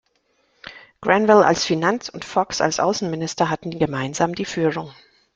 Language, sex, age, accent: German, female, 40-49, Deutschland Deutsch